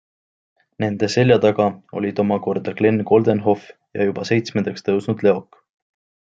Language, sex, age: Estonian, male, 19-29